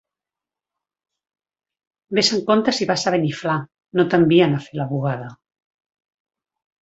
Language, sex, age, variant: Catalan, female, 50-59, Central